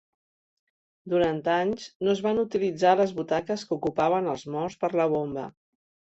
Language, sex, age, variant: Catalan, female, 50-59, Central